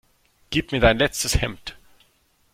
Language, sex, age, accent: German, male, 19-29, Deutschland Deutsch